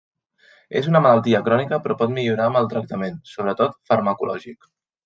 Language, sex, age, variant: Catalan, male, 30-39, Central